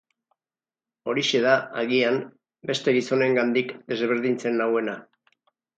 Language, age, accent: Basque, 60-69, Erdialdekoa edo Nafarra (Gipuzkoa, Nafarroa)